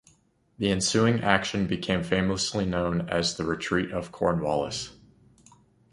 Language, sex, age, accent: English, male, 19-29, United States English